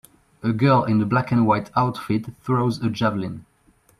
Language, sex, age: English, male, 19-29